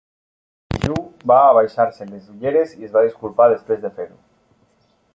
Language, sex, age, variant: Catalan, male, 19-29, Nord-Occidental